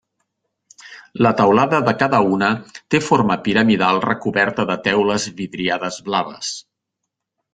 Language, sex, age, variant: Catalan, male, 50-59, Central